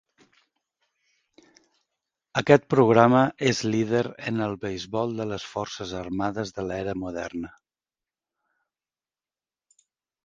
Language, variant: Catalan, Central